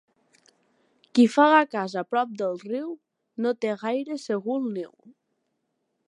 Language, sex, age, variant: Catalan, female, under 19, Nord-Occidental